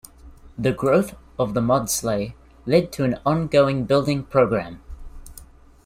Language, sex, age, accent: English, male, 19-29, New Zealand English